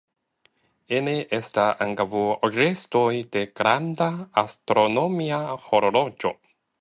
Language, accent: Esperanto, Internacia